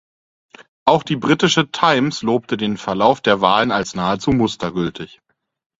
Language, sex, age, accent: German, male, 19-29, Deutschland Deutsch